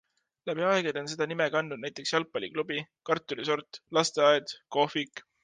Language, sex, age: Estonian, male, 19-29